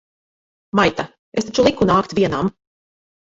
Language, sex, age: Latvian, female, 40-49